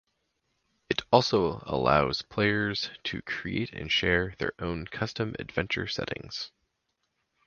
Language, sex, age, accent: English, male, 19-29, United States English